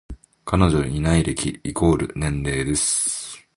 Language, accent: Japanese, 日本人